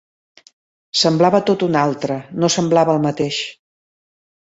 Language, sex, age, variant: Catalan, female, 50-59, Central